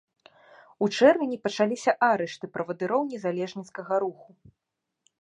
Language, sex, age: Belarusian, female, 19-29